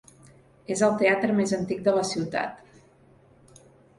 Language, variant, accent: Catalan, Central, central